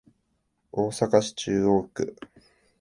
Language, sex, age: Japanese, male, 19-29